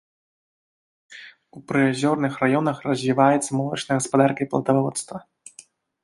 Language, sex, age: Belarusian, male, 19-29